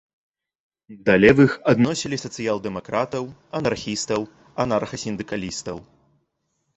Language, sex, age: Belarusian, male, 19-29